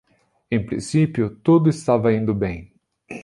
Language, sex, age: Portuguese, male, 30-39